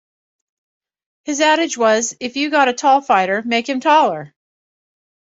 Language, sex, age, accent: English, female, 50-59, United States English